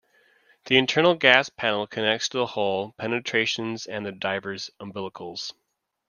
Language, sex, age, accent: English, male, 30-39, United States English